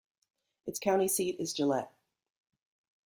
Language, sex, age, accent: English, female, 40-49, United States English